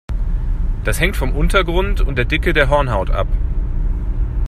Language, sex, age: German, male, 30-39